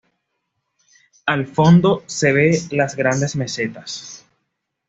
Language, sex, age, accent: Spanish, male, 19-29, Caribe: Cuba, Venezuela, Puerto Rico, República Dominicana, Panamá, Colombia caribeña, México caribeño, Costa del golfo de México